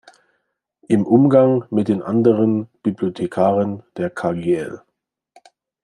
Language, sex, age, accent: German, male, 40-49, Deutschland Deutsch